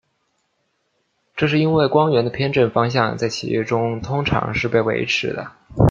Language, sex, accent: Chinese, male, 出生地：湖北省